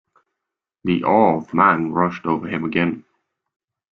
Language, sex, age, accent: English, male, 19-29, England English